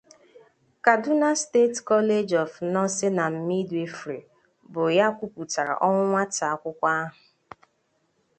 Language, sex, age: Igbo, female, 30-39